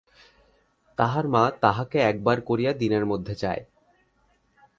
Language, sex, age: Bengali, male, 19-29